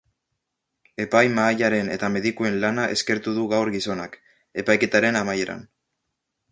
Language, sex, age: Basque, male, under 19